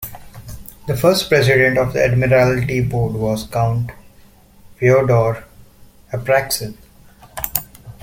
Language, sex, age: English, male, 19-29